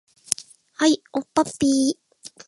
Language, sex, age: Japanese, female, 19-29